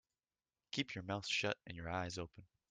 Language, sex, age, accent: English, male, 19-29, Canadian English